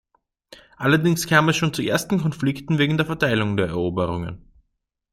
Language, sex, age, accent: German, male, 19-29, Österreichisches Deutsch